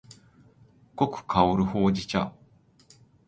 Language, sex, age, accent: Japanese, male, 40-49, 関西弁